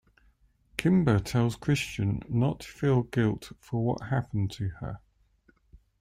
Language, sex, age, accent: English, male, 40-49, England English